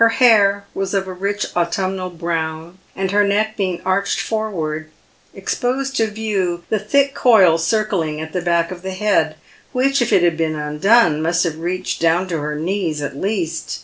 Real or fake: real